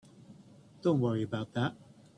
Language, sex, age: English, male, 30-39